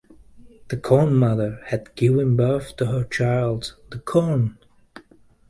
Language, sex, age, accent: English, male, 30-39, England English